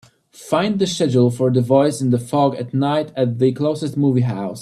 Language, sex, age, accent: English, male, 19-29, United States English